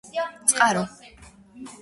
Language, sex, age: Georgian, female, 19-29